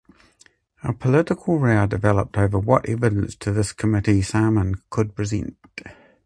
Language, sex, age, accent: English, male, 60-69, New Zealand English